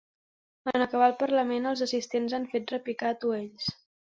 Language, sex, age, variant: Catalan, female, 19-29, Central